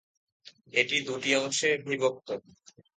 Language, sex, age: Bengali, male, 19-29